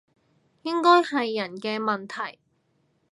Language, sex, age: Cantonese, female, 30-39